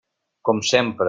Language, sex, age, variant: Catalan, male, 50-59, Central